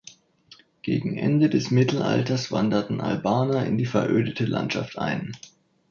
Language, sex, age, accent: German, male, 19-29, Deutschland Deutsch